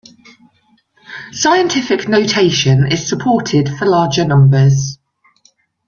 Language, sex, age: English, female, 40-49